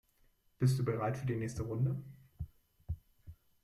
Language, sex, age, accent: German, male, 19-29, Deutschland Deutsch